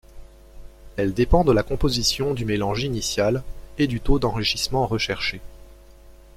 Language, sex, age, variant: French, male, 19-29, Français de métropole